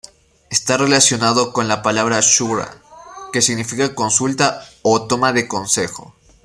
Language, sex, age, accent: Spanish, male, 19-29, Andino-Pacífico: Colombia, Perú, Ecuador, oeste de Bolivia y Venezuela andina